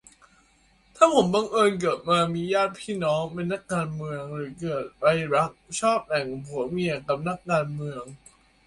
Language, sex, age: Thai, male, under 19